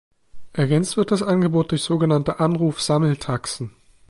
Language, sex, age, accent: German, male, 30-39, Deutschland Deutsch